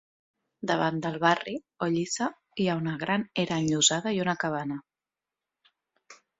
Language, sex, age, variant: Catalan, female, 40-49, Central